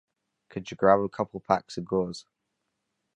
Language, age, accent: English, under 19, Scottish English